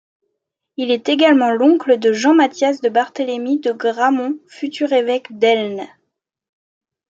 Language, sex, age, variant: French, female, 19-29, Français de métropole